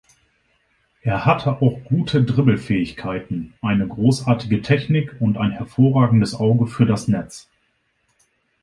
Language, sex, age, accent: German, male, 30-39, Deutschland Deutsch